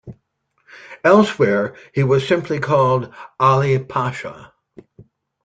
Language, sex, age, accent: English, male, 60-69, United States English